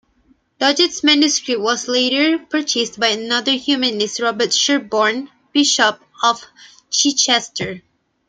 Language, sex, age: English, female, 19-29